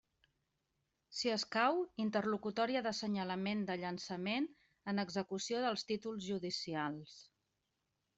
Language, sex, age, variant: Catalan, female, 40-49, Central